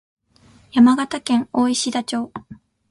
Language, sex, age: Japanese, female, 19-29